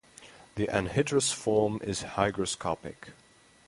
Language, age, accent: English, 19-29, United States English; England English